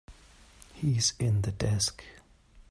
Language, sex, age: English, male, 30-39